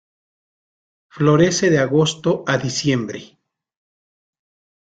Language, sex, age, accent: Spanish, male, 50-59, México